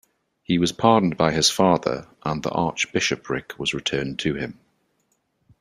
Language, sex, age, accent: English, male, 30-39, England English